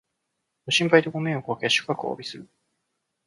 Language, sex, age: Japanese, male, 30-39